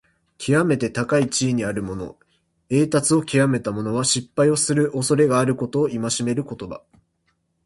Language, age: Japanese, 19-29